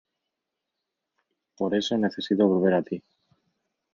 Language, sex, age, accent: Spanish, male, 30-39, España: Centro-Sur peninsular (Madrid, Toledo, Castilla-La Mancha)